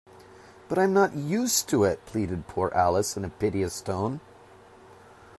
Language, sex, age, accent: English, male, 40-49, United States English